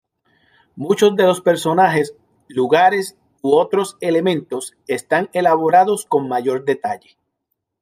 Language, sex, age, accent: Spanish, male, 40-49, Caribe: Cuba, Venezuela, Puerto Rico, República Dominicana, Panamá, Colombia caribeña, México caribeño, Costa del golfo de México